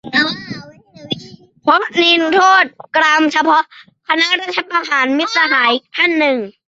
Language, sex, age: Thai, male, 30-39